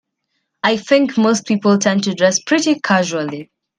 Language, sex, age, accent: English, female, under 19, United States English